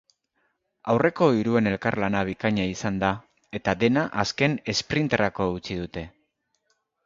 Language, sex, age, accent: Basque, male, 50-59, Mendebalekoa (Araba, Bizkaia, Gipuzkoako mendebaleko herri batzuk)